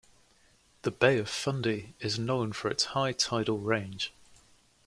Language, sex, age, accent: English, male, 19-29, England English